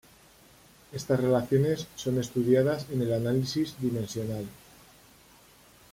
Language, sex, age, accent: Spanish, male, 40-49, España: Centro-Sur peninsular (Madrid, Toledo, Castilla-La Mancha)